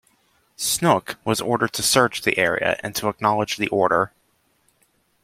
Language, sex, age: English, male, under 19